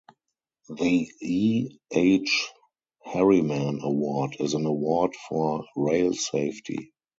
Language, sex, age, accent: English, male, 50-59, German English